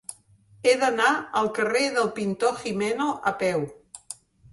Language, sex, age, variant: Catalan, female, 60-69, Central